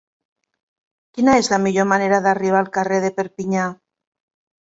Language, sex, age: Catalan, female, 60-69